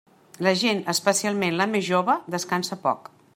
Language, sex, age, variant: Catalan, female, 60-69, Central